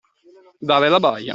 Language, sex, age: Italian, male, 19-29